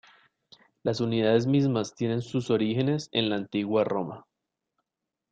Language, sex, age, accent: Spanish, male, 19-29, Caribe: Cuba, Venezuela, Puerto Rico, República Dominicana, Panamá, Colombia caribeña, México caribeño, Costa del golfo de México